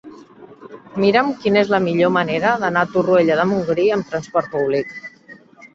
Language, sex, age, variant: Catalan, female, 30-39, Central